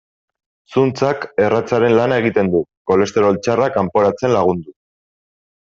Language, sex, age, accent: Basque, male, 30-39, Erdialdekoa edo Nafarra (Gipuzkoa, Nafarroa)